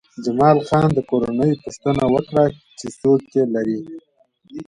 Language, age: Pashto, 19-29